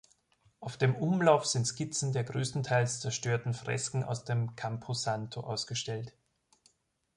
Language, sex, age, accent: German, male, 19-29, Österreichisches Deutsch